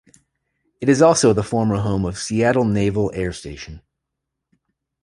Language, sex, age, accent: English, male, 30-39, United States English